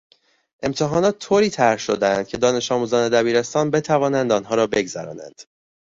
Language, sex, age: Persian, male, 19-29